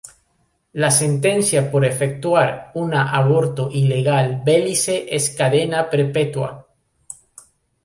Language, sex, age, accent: Spanish, male, 40-49, Andino-Pacífico: Colombia, Perú, Ecuador, oeste de Bolivia y Venezuela andina